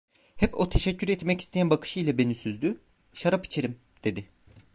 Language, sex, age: Turkish, male, 19-29